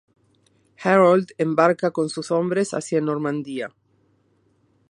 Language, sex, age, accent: Spanish, female, 50-59, Rioplatense: Argentina, Uruguay, este de Bolivia, Paraguay